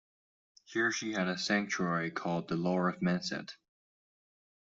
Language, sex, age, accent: English, male, under 19, United States English